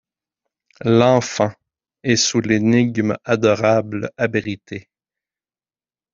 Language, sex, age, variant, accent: French, male, 30-39, Français d'Amérique du Nord, Français du Canada